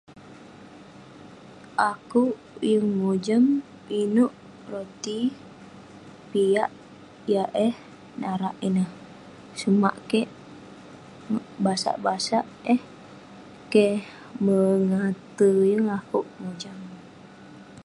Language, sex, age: Western Penan, female, under 19